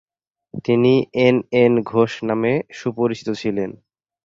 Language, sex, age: Bengali, male, 19-29